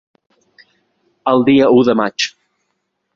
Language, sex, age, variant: Catalan, male, 19-29, Central